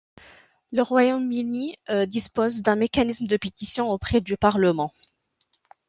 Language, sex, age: French, female, 30-39